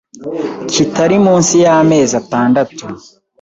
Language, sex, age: Kinyarwanda, male, 19-29